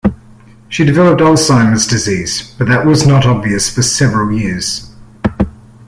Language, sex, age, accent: English, male, 30-39, Australian English